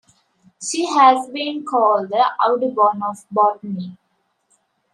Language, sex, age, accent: English, female, 19-29, England English